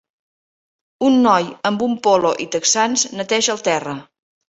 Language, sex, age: Catalan, female, 60-69